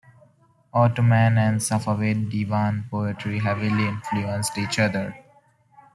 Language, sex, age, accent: English, male, 19-29, India and South Asia (India, Pakistan, Sri Lanka)